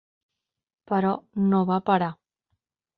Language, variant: Catalan, Central